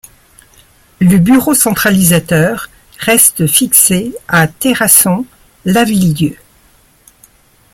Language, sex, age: French, male, 60-69